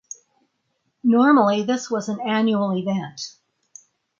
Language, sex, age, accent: English, female, 80-89, United States English